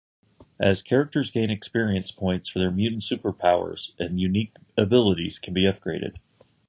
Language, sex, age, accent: English, male, 50-59, United States English